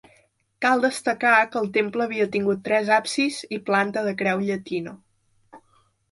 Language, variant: Catalan, Central